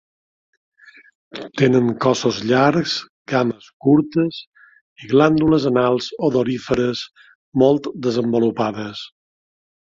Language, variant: Catalan, Balear